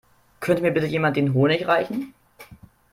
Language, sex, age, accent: German, male, under 19, Deutschland Deutsch